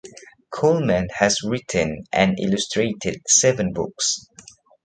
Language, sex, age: English, male, 19-29